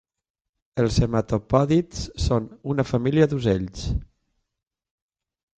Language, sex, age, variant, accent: Catalan, male, 40-49, Valencià meridional, central; valencià